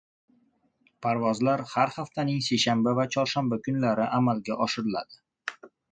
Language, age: Uzbek, 30-39